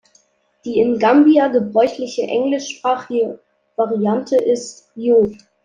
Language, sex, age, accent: German, male, under 19, Deutschland Deutsch